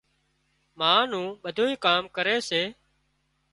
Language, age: Wadiyara Koli, 40-49